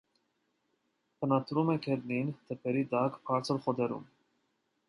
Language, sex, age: Armenian, male, 19-29